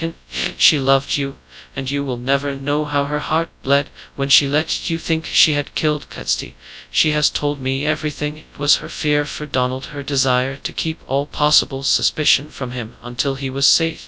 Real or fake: fake